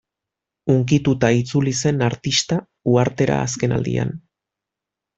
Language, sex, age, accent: Basque, male, 30-39, Mendebalekoa (Araba, Bizkaia, Gipuzkoako mendebaleko herri batzuk)